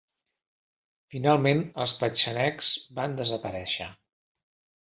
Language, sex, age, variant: Catalan, male, 50-59, Central